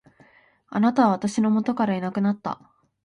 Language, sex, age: Japanese, female, under 19